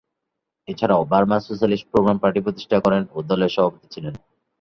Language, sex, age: Bengali, male, 19-29